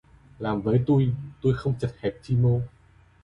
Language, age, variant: Vietnamese, 19-29, Hà Nội